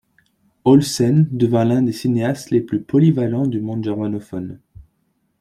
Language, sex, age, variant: French, male, 19-29, Français de métropole